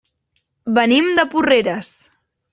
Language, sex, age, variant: Catalan, female, 19-29, Central